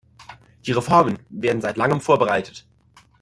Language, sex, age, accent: German, male, under 19, Deutschland Deutsch